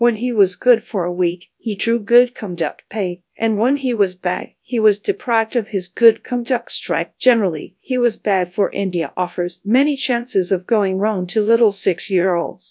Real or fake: fake